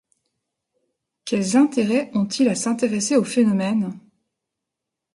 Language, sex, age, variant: French, female, 30-39, Français de métropole